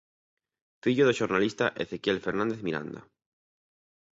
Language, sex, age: Galician, male, 30-39